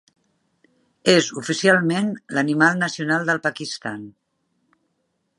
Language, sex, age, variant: Catalan, female, 50-59, Central